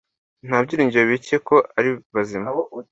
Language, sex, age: Kinyarwanda, male, under 19